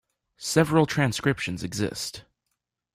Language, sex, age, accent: English, male, under 19, United States English